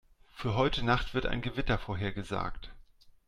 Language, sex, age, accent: German, male, 40-49, Deutschland Deutsch